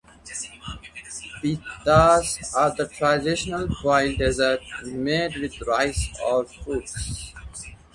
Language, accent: English, India and South Asia (India, Pakistan, Sri Lanka)